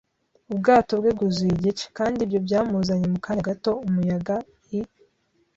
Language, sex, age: Kinyarwanda, female, 19-29